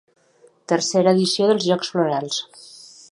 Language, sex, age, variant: Catalan, female, 50-59, Nord-Occidental